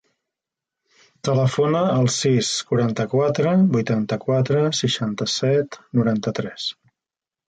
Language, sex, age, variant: Catalan, male, 50-59, Central